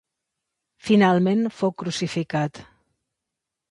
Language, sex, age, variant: Catalan, female, 40-49, Central